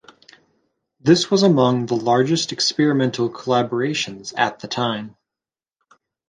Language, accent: English, United States English